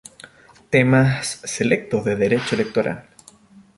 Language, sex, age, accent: Spanish, male, 19-29, Chileno: Chile, Cuyo